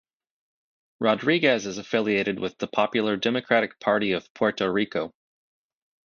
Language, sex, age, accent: English, male, 30-39, United States English